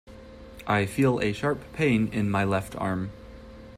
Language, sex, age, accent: English, male, 19-29, United States English